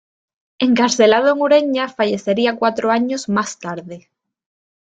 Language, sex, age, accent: Spanish, female, 19-29, España: Norte peninsular (Asturias, Castilla y León, Cantabria, País Vasco, Navarra, Aragón, La Rioja, Guadalajara, Cuenca)